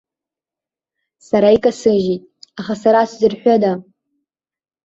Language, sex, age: Abkhazian, female, under 19